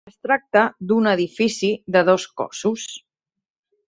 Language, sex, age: Catalan, female, 30-39